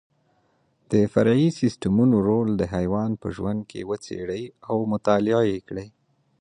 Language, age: Pashto, 19-29